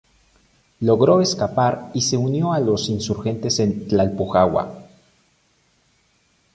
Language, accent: Spanish, México